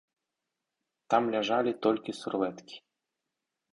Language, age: Belarusian, 19-29